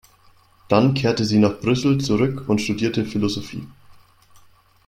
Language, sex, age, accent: German, male, 19-29, Deutschland Deutsch